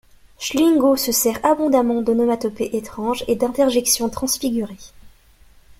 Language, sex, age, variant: French, female, 19-29, Français de métropole